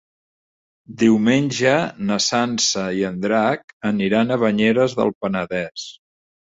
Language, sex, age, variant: Catalan, male, 60-69, Central